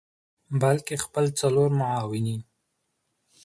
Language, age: Pashto, 19-29